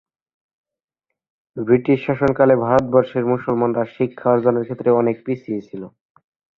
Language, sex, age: Bengali, male, 19-29